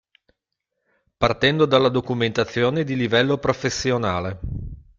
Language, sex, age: Italian, male, 50-59